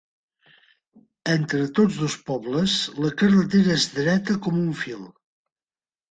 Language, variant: Catalan, Central